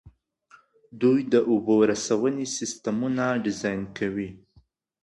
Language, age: Pashto, 19-29